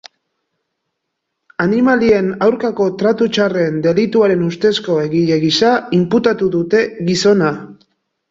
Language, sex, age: Basque, male, 40-49